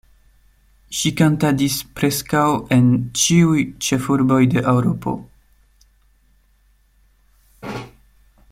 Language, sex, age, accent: Esperanto, male, 19-29, Internacia